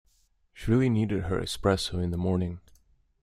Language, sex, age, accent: English, male, 30-39, United States English